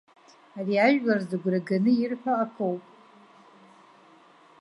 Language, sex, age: Abkhazian, female, 50-59